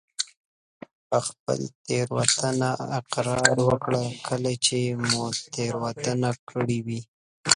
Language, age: Pashto, 19-29